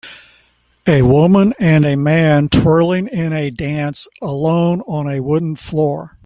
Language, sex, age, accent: English, male, 70-79, United States English